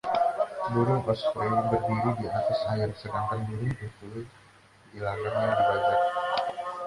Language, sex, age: Indonesian, male, 19-29